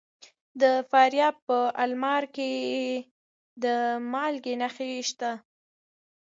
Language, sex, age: Pashto, female, 30-39